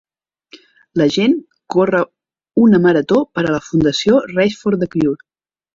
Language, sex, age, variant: Catalan, female, 40-49, Central